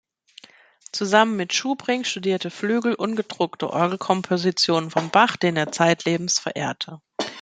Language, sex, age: German, female, 30-39